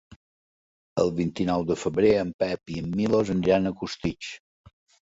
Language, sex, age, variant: Catalan, male, 60-69, Balear